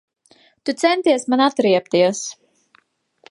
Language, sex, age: Latvian, female, 19-29